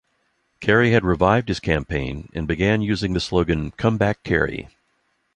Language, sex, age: English, male, 60-69